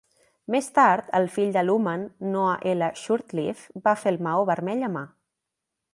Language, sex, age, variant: Catalan, female, 19-29, Central